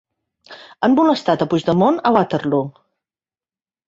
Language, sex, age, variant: Catalan, female, 50-59, Central